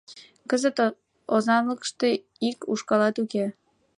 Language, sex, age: Mari, female, 19-29